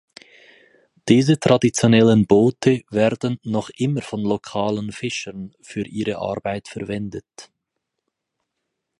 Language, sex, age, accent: German, male, 30-39, Schweizerdeutsch